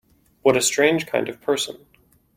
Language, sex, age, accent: English, male, 30-39, United States English